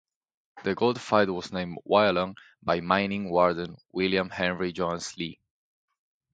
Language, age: English, 19-29